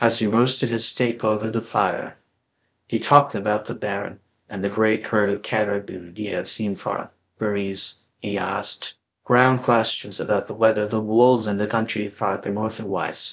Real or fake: fake